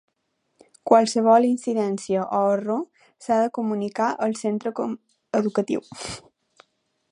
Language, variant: Catalan, Balear